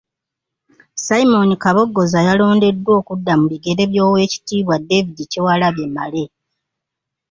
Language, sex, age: Ganda, female, 60-69